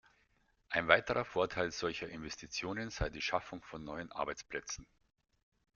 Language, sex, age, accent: German, male, 50-59, Deutschland Deutsch